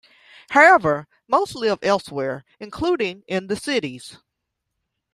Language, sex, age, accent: English, female, 30-39, United States English